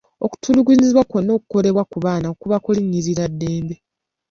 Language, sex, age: Ganda, female, 19-29